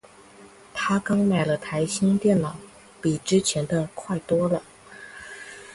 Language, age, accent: Chinese, under 19, 出生地：福建省